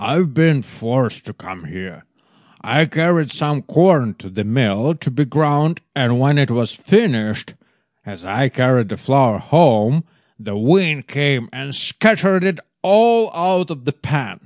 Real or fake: real